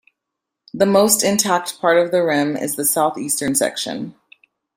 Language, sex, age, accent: English, female, 19-29, United States English